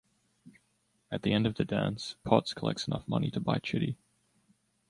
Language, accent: English, Australian English